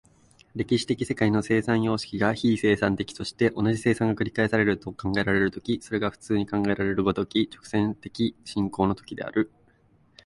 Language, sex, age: Japanese, male, 19-29